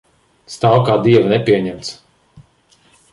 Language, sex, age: Latvian, male, 30-39